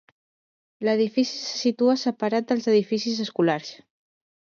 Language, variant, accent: Catalan, Central, central